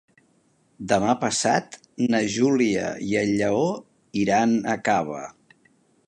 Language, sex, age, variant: Catalan, male, 50-59, Central